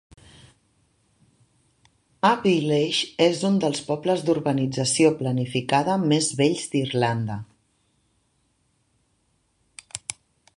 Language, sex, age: Catalan, female, 50-59